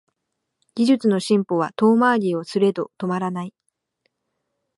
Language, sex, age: Japanese, female, 19-29